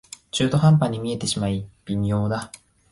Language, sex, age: Japanese, male, 19-29